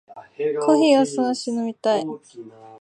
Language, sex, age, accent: Japanese, female, 19-29, 東京